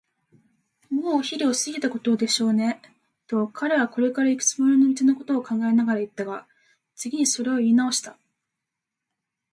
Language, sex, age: Japanese, female, 19-29